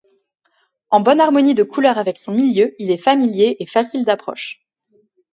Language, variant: French, Français de métropole